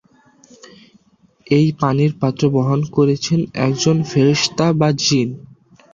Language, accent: Bengali, Standard Bengali